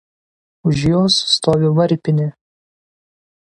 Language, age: Lithuanian, 19-29